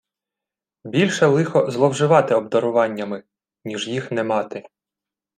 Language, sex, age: Ukrainian, male, 30-39